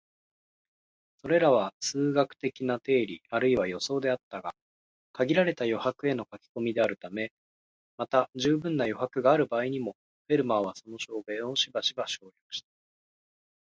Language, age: Japanese, 30-39